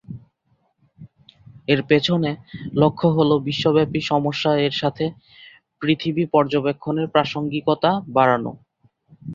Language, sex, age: Bengali, male, 19-29